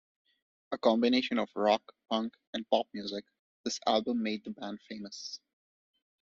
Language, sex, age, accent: English, male, 19-29, United States English